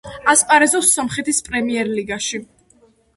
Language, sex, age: Georgian, female, under 19